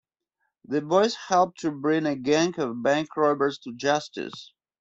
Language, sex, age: English, male, 50-59